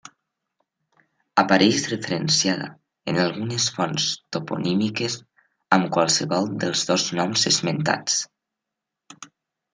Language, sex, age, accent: Catalan, male, under 19, valencià